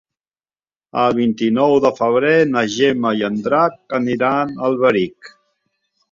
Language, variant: Catalan, Central